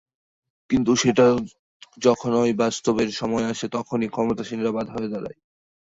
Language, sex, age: Bengali, male, 19-29